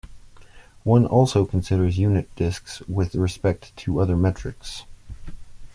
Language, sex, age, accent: English, male, 30-39, United States English